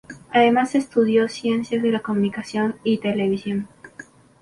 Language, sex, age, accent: Spanish, female, under 19, Andino-Pacífico: Colombia, Perú, Ecuador, oeste de Bolivia y Venezuela andina